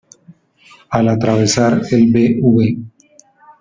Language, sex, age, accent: Spanish, male, 50-59, Andino-Pacífico: Colombia, Perú, Ecuador, oeste de Bolivia y Venezuela andina